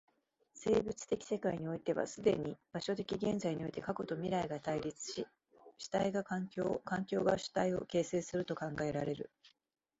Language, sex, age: Japanese, female, 40-49